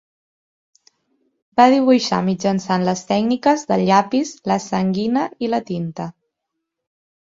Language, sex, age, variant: Catalan, female, 19-29, Central